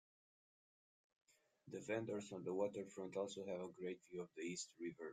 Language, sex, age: English, male, 19-29